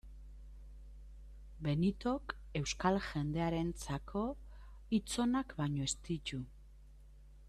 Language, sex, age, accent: Basque, female, 50-59, Mendebalekoa (Araba, Bizkaia, Gipuzkoako mendebaleko herri batzuk)